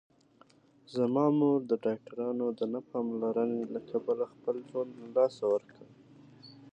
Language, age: Pashto, 19-29